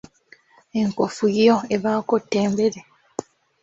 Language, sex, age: Ganda, female, 19-29